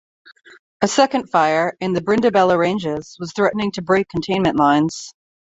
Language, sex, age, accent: English, female, 30-39, United States English